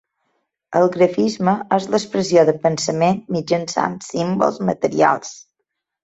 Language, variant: Catalan, Balear